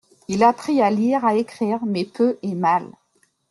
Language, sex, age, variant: French, female, 30-39, Français de métropole